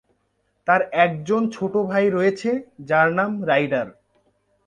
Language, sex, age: Bengali, male, under 19